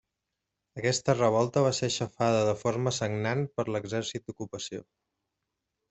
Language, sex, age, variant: Catalan, male, 30-39, Central